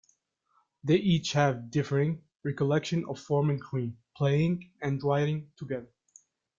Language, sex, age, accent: English, male, 19-29, Canadian English